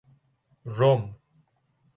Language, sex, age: Persian, male, 19-29